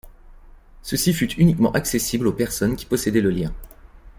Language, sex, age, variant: French, male, 30-39, Français de métropole